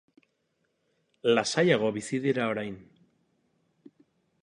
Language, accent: Basque, Erdialdekoa edo Nafarra (Gipuzkoa, Nafarroa)